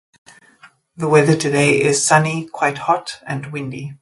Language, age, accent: English, 30-39, Southern African (South Africa, Zimbabwe, Namibia)